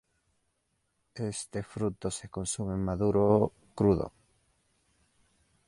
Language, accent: Spanish, Andino-Pacífico: Colombia, Perú, Ecuador, oeste de Bolivia y Venezuela andina